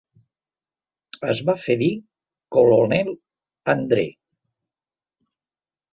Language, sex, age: Catalan, male, 70-79